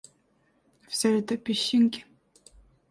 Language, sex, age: Russian, female, 19-29